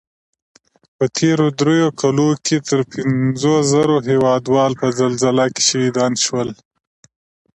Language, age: Pashto, 30-39